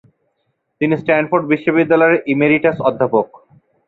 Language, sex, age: Bengali, male, 30-39